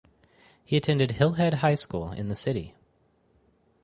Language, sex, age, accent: English, male, 30-39, United States English